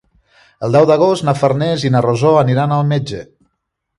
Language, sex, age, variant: Catalan, male, 40-49, Central